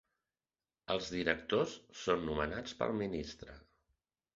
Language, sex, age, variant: Catalan, male, 30-39, Central